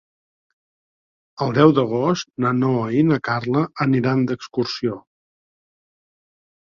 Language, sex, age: Catalan, male, 50-59